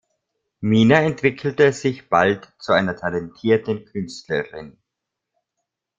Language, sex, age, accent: German, male, 30-39, Österreichisches Deutsch